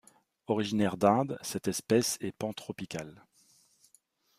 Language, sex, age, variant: French, male, 40-49, Français de métropole